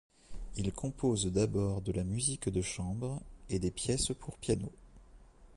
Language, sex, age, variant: French, male, 40-49, Français de métropole